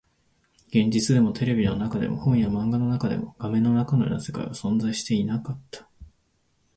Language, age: Japanese, 19-29